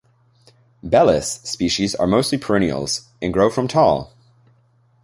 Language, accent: English, United States English